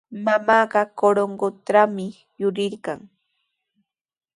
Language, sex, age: Sihuas Ancash Quechua, female, 19-29